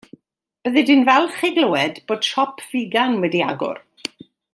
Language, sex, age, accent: Welsh, female, 60-69, Y Deyrnas Unedig Cymraeg